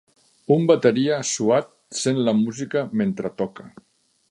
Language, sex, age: Catalan, male, 50-59